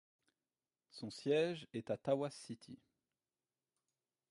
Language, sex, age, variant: French, male, 30-39, Français de métropole